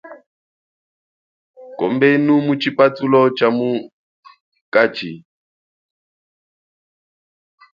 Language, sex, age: Chokwe, male, 40-49